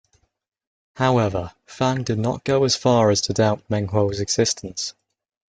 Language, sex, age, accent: English, male, under 19, England English